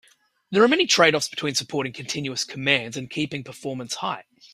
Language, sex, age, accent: English, male, 40-49, Australian English